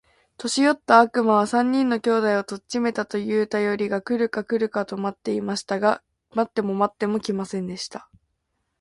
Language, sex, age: Japanese, female, 19-29